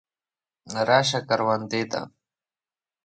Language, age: Pashto, under 19